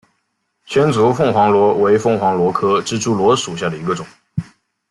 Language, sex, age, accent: Chinese, male, 19-29, 出生地：浙江省